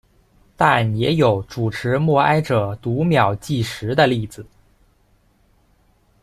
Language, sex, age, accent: Chinese, male, 19-29, 出生地：广东省